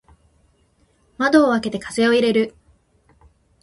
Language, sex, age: Japanese, female, 19-29